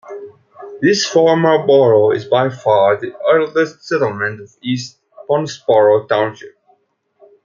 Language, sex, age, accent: English, male, 19-29, England English